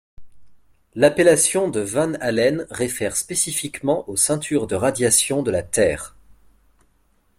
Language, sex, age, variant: French, male, 19-29, Français de métropole